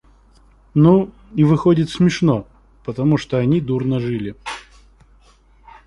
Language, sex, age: Russian, male, 19-29